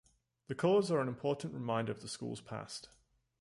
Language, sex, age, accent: English, male, 19-29, England English